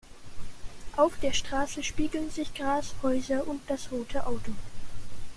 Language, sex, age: German, male, under 19